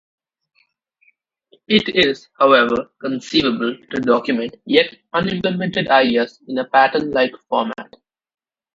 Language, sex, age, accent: English, male, under 19, India and South Asia (India, Pakistan, Sri Lanka)